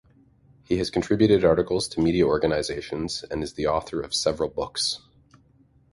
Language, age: English, 40-49